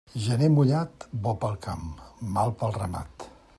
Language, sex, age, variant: Catalan, male, 60-69, Central